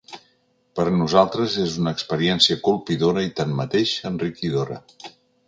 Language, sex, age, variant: Catalan, male, 60-69, Central